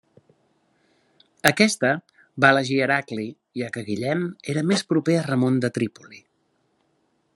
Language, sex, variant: Catalan, male, Central